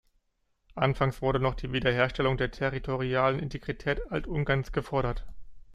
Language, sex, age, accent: German, male, 30-39, Deutschland Deutsch